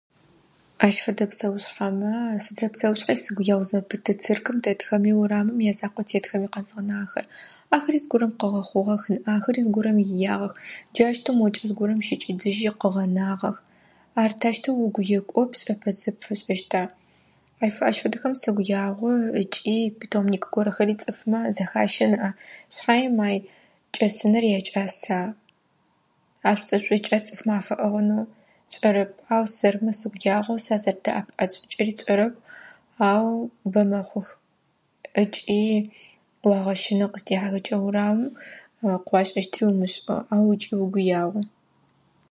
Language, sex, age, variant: Adyghe, female, 19-29, Адыгабзэ (Кирил, пстэумэ зэдыряе)